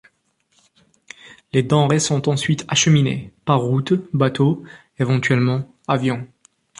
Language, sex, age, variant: French, male, 19-29, Français du nord de l'Afrique